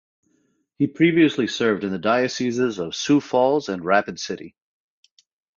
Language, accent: English, United States English